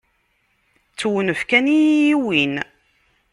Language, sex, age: Kabyle, female, 30-39